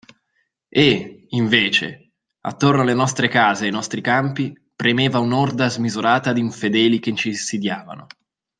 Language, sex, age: Italian, male, 30-39